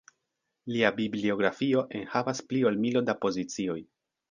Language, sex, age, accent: Esperanto, male, under 19, Internacia